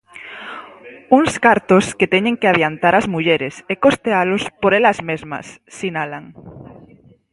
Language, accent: Galician, Normativo (estándar)